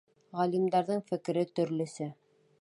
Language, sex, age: Bashkir, female, 30-39